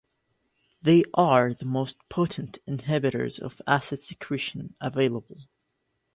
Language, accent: English, United States English